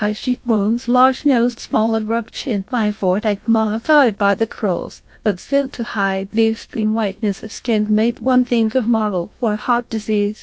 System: TTS, GlowTTS